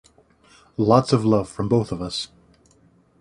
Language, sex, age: English, male, 19-29